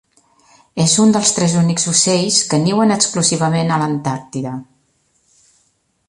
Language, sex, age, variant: Catalan, female, 50-59, Central